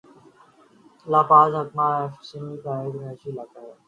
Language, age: Urdu, 19-29